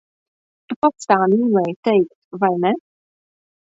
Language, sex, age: Latvian, female, 19-29